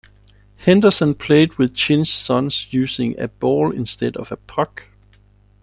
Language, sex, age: English, male, 40-49